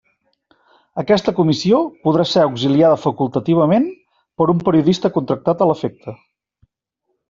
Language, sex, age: Catalan, male, 40-49